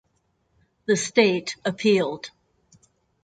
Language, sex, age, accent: English, female, 60-69, United States English